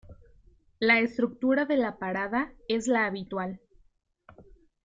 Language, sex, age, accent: Spanish, female, 19-29, México